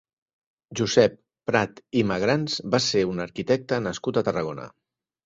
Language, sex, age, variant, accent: Catalan, male, 60-69, Central, Barcelonès